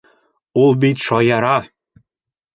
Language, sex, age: Bashkir, male, under 19